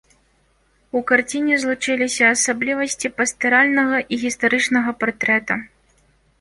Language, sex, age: Belarusian, female, 19-29